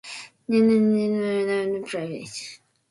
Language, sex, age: English, female, 19-29